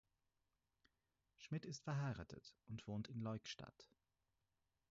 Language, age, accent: German, 30-39, Österreichisches Deutsch